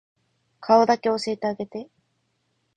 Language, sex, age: Japanese, female, 30-39